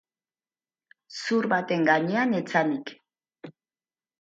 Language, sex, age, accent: Basque, female, 40-49, Mendebalekoa (Araba, Bizkaia, Gipuzkoako mendebaleko herri batzuk)